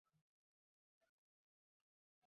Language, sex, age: Bengali, female, 19-29